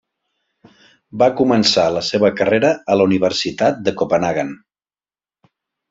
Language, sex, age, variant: Catalan, male, 50-59, Central